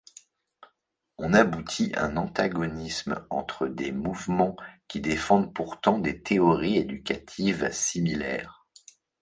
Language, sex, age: French, male, 40-49